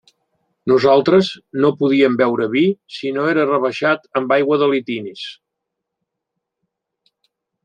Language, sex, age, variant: Catalan, male, 80-89, Central